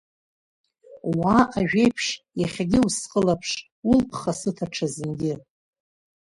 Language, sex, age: Abkhazian, female, 40-49